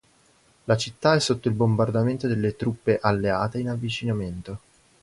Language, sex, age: Italian, male, 19-29